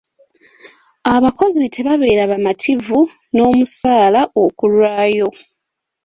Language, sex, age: Ganda, female, 19-29